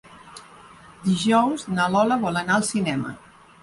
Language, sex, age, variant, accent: Catalan, female, 50-59, Nord-Occidental, Empordanès